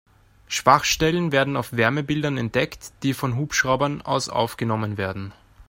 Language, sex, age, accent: German, male, 19-29, Österreichisches Deutsch